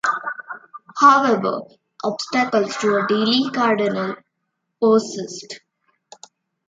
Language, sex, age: English, male, 19-29